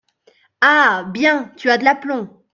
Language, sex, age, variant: French, male, 30-39, Français de métropole